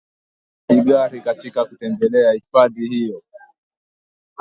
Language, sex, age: Swahili, male, 19-29